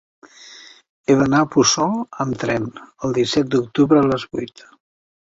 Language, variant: Catalan, Central